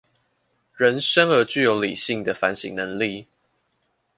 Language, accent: Chinese, 出生地：臺北市